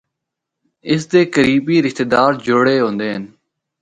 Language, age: Northern Hindko, 19-29